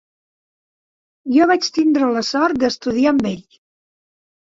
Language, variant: Catalan, Central